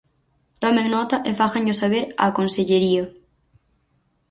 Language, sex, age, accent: Galician, female, under 19, Atlántico (seseo e gheada)